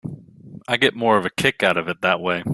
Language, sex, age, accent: English, male, 19-29, United States English